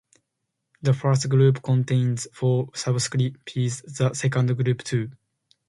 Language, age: English, 19-29